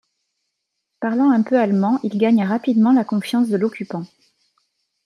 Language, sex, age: French, female, 40-49